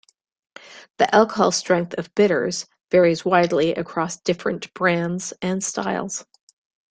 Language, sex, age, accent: English, female, 40-49, Canadian English